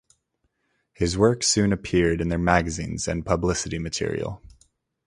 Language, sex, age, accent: English, male, 19-29, United States English